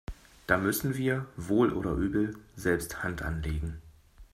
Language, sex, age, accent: German, male, 40-49, Deutschland Deutsch